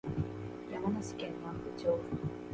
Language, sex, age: Japanese, female, 19-29